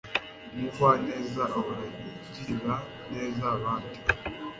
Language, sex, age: Kinyarwanda, male, under 19